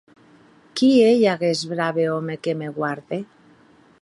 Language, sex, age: Occitan, female, 40-49